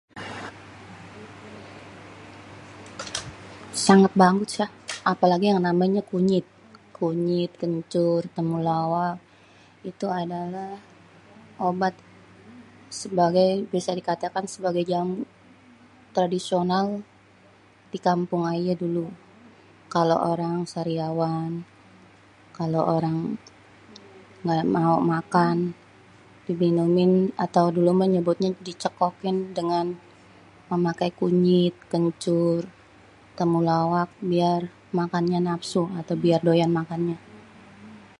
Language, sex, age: Betawi, male, 30-39